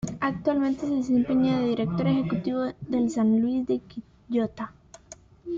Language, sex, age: Spanish, female, under 19